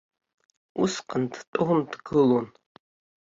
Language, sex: Abkhazian, female